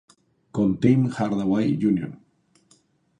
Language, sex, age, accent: Spanish, male, 50-59, Andino-Pacífico: Colombia, Perú, Ecuador, oeste de Bolivia y Venezuela andina